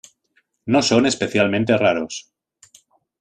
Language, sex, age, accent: Spanish, male, 30-39, España: Norte peninsular (Asturias, Castilla y León, Cantabria, País Vasco, Navarra, Aragón, La Rioja, Guadalajara, Cuenca)